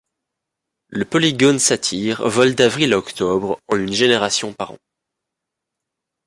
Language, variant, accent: French, Français d'Europe, Français de Belgique